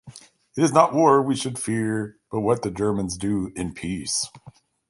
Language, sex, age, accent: English, male, 50-59, United States English